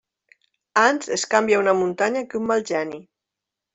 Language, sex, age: Catalan, female, 50-59